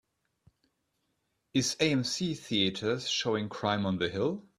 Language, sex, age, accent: English, male, 19-29, England English